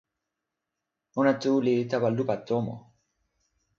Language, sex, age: Toki Pona, male, 19-29